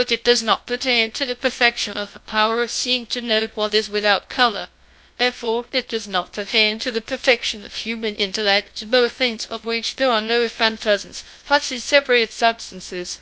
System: TTS, GlowTTS